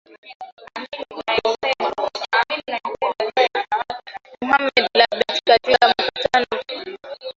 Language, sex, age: Swahili, female, 19-29